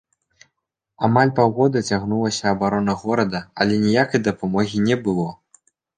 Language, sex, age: Belarusian, male, 19-29